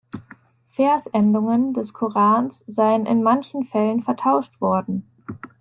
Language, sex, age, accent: German, female, 19-29, Deutschland Deutsch